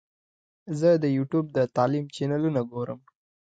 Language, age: Pashto, 19-29